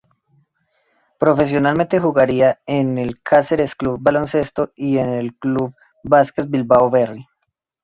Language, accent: Spanish, Andino-Pacífico: Colombia, Perú, Ecuador, oeste de Bolivia y Venezuela andina